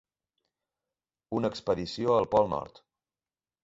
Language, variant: Catalan, Central